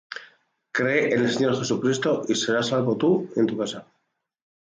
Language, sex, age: Spanish, male, 40-49